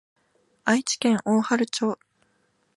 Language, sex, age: Japanese, female, 19-29